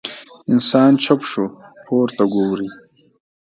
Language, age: Pashto, 30-39